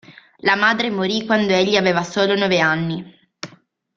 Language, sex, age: Italian, female, 19-29